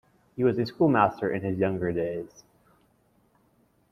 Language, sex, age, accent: English, male, 19-29, United States English